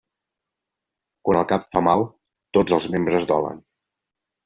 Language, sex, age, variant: Catalan, male, 50-59, Central